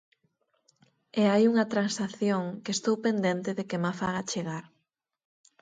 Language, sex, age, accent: Galician, female, 30-39, Normativo (estándar)